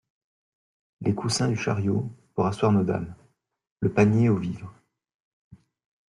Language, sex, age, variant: French, male, 19-29, Français de métropole